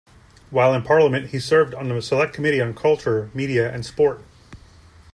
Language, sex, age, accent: English, male, 40-49, United States English